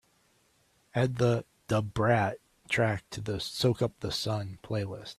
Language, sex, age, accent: English, male, 40-49, United States English